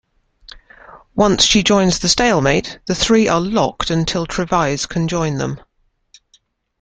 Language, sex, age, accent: English, female, 50-59, England English